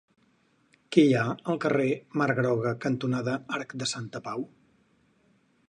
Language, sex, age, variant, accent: Catalan, male, 40-49, Central, central